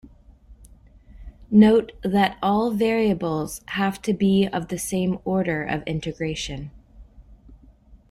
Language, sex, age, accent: English, male, 30-39, United States English